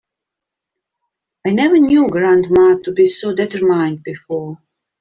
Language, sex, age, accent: English, female, 50-59, Australian English